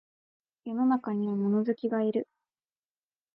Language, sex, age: Japanese, female, 19-29